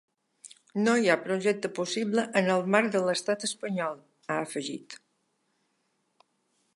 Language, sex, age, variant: Catalan, female, 60-69, Balear